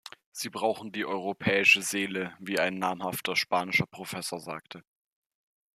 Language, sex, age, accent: German, male, 19-29, Deutschland Deutsch